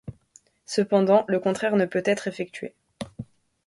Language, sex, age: French, female, under 19